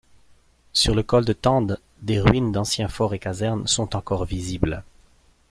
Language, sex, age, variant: French, male, 40-49, Français de métropole